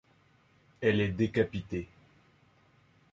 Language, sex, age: French, male, 30-39